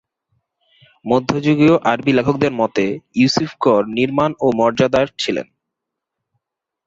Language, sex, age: Bengali, male, 19-29